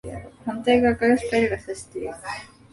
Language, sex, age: Japanese, female, 19-29